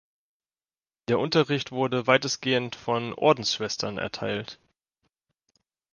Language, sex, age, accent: German, male, 19-29, Deutschland Deutsch